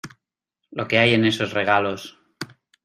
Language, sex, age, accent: Spanish, male, 30-39, España: Norte peninsular (Asturias, Castilla y León, Cantabria, País Vasco, Navarra, Aragón, La Rioja, Guadalajara, Cuenca)